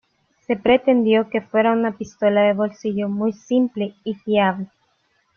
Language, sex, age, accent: Spanish, female, 30-39, América central